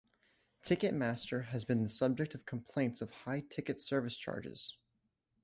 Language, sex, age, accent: English, male, under 19, United States English